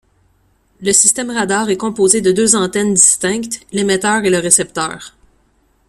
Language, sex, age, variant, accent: French, female, 19-29, Français d'Amérique du Nord, Français du Canada